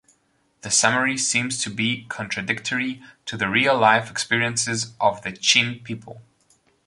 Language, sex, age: English, male, 19-29